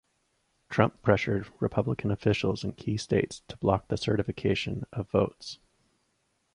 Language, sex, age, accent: English, male, 19-29, United States English